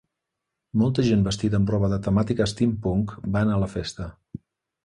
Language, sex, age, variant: Catalan, male, 40-49, Central